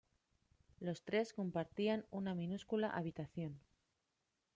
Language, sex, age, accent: Spanish, female, 30-39, España: Norte peninsular (Asturias, Castilla y León, Cantabria, País Vasco, Navarra, Aragón, La Rioja, Guadalajara, Cuenca)